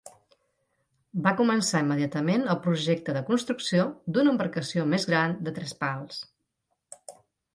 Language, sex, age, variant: Catalan, female, 40-49, Central